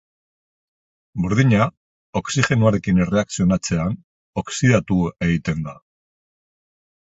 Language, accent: Basque, Mendebalekoa (Araba, Bizkaia, Gipuzkoako mendebaleko herri batzuk)